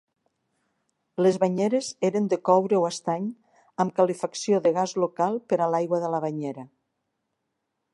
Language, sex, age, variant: Catalan, female, 60-69, Nord-Occidental